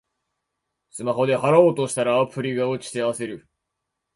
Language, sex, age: Japanese, male, 19-29